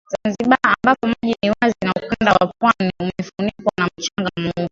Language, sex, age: Swahili, female, 30-39